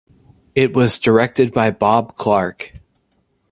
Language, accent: English, United States English